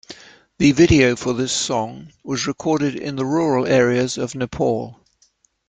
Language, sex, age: English, male, 70-79